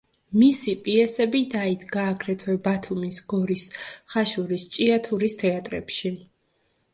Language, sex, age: Georgian, female, under 19